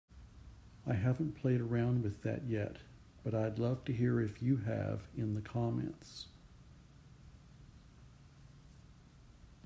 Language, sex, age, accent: English, male, 70-79, United States English